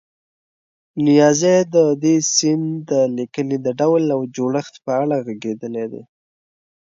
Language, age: Pashto, 19-29